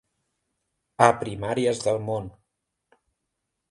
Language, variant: Catalan, Central